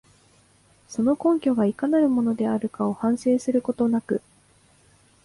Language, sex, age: Japanese, female, 19-29